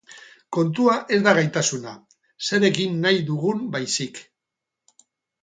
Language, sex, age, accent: Basque, male, 60-69, Erdialdekoa edo Nafarra (Gipuzkoa, Nafarroa)